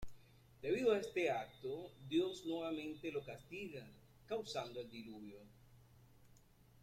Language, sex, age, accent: Spanish, male, 50-59, Caribe: Cuba, Venezuela, Puerto Rico, República Dominicana, Panamá, Colombia caribeña, México caribeño, Costa del golfo de México